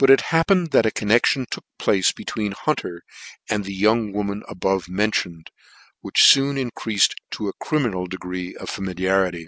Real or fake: real